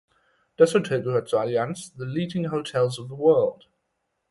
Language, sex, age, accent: German, male, 19-29, Deutschland Deutsch